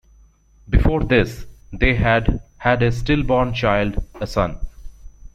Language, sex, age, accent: English, male, 40-49, United States English